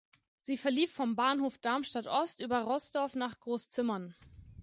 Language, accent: German, Deutschland Deutsch